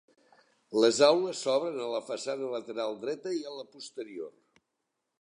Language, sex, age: Catalan, male, 60-69